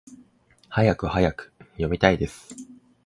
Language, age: Japanese, 19-29